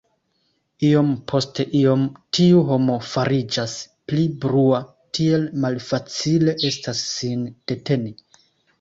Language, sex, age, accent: Esperanto, male, 19-29, Internacia